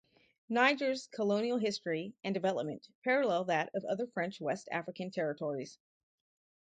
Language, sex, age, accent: English, female, 50-59, United States English